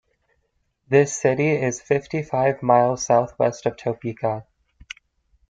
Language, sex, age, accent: English, male, 19-29, United States English